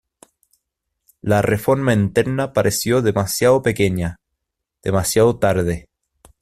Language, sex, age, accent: Spanish, male, 30-39, Chileno: Chile, Cuyo